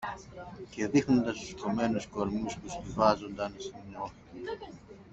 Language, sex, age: Greek, male, 40-49